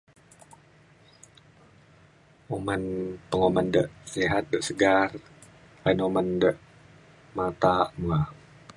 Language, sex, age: Mainstream Kenyah, female, 19-29